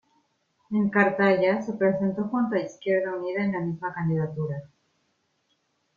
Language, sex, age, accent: Spanish, female, 40-49, México